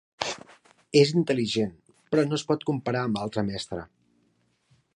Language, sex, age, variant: Catalan, female, 40-49, Central